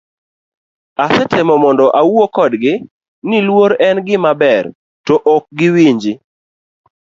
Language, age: Luo (Kenya and Tanzania), 19-29